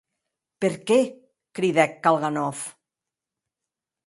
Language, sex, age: Occitan, female, 60-69